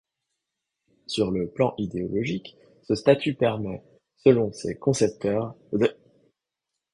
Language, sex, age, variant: French, male, 30-39, Français de métropole